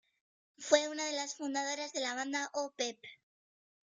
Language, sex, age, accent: Spanish, female, under 19, España: Norte peninsular (Asturias, Castilla y León, Cantabria, País Vasco, Navarra, Aragón, La Rioja, Guadalajara, Cuenca)